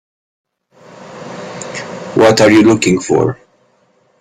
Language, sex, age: English, male, 19-29